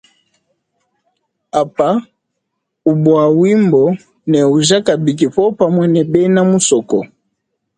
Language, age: Luba-Lulua, 30-39